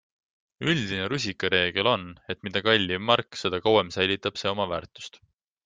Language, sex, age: Estonian, male, 19-29